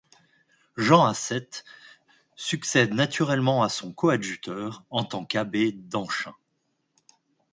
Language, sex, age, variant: French, male, 30-39, Français de métropole